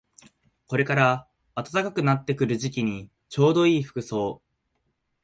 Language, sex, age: Japanese, male, 19-29